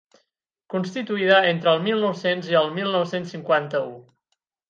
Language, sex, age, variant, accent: Catalan, male, 19-29, Central, central